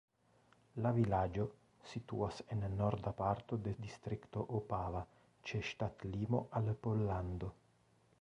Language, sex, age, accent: Esperanto, male, 30-39, Internacia